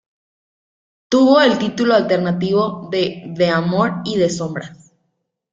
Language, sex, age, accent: Spanish, female, 19-29, México